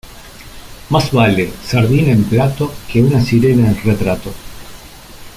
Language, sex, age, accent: Spanish, male, 50-59, Rioplatense: Argentina, Uruguay, este de Bolivia, Paraguay